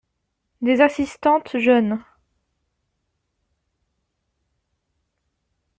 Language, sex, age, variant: French, female, 19-29, Français de métropole